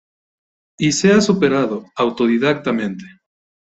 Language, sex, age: Spanish, male, 19-29